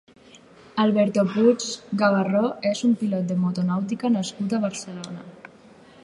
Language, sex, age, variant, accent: Catalan, female, under 19, Alacantí, valencià